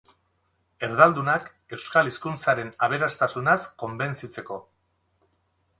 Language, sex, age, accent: Basque, male, 50-59, Erdialdekoa edo Nafarra (Gipuzkoa, Nafarroa)